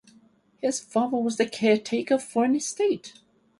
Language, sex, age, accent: English, male, 30-39, England English